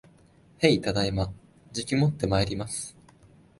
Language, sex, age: Japanese, male, 19-29